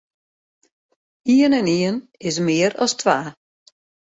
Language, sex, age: Western Frisian, female, 60-69